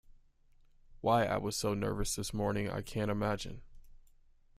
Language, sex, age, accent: English, male, 19-29, United States English